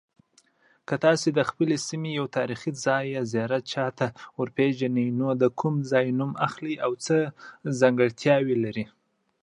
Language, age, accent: Pashto, 19-29, کندهاری لهجه